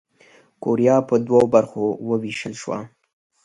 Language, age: Pashto, 19-29